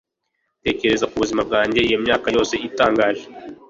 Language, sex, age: Kinyarwanda, male, 19-29